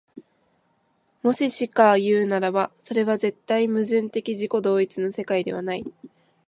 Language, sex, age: Japanese, female, 19-29